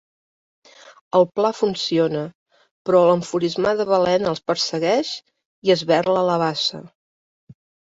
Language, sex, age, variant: Catalan, female, 50-59, Central